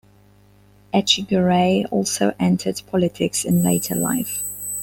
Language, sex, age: English, female, 30-39